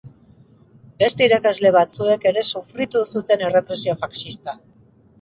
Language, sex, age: Basque, female, 50-59